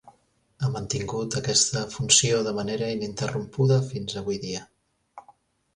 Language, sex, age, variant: Catalan, male, 40-49, Central